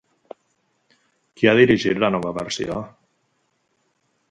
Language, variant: Catalan, Central